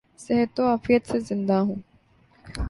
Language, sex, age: Urdu, male, 19-29